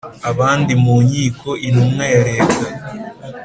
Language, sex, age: Kinyarwanda, male, 19-29